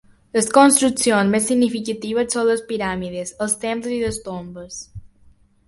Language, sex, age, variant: Catalan, female, under 19, Balear